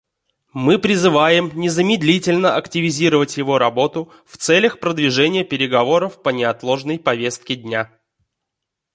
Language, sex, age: Russian, male, 19-29